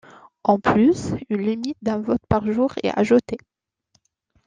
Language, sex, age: French, female, 30-39